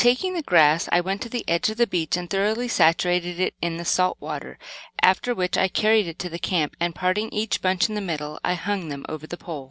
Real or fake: real